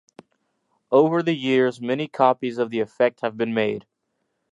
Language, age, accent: English, under 19, United States English